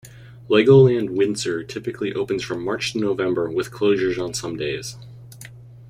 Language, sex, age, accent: English, male, under 19, United States English